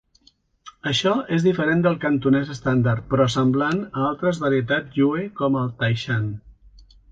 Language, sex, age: Catalan, male, 60-69